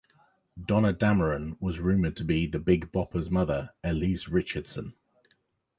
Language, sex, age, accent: English, male, 40-49, England English